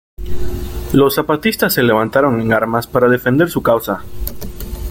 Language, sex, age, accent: Spanish, male, 19-29, México